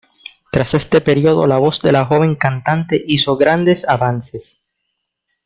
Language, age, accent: Spanish, 90+, Caribe: Cuba, Venezuela, Puerto Rico, República Dominicana, Panamá, Colombia caribeña, México caribeño, Costa del golfo de México